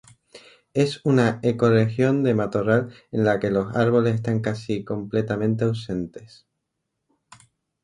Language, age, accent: Spanish, 19-29, España: Islas Canarias